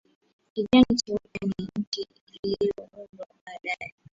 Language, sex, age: Swahili, female, 19-29